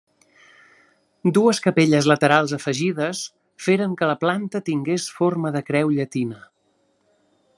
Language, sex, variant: Catalan, male, Central